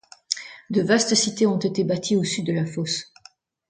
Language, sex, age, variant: French, female, 60-69, Français de métropole